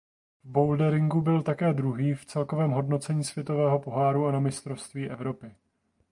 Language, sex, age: Czech, male, 30-39